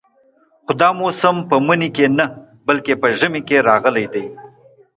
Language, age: Pashto, 40-49